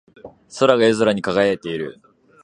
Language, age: Japanese, 19-29